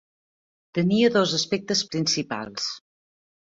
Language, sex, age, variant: Catalan, female, 50-59, Central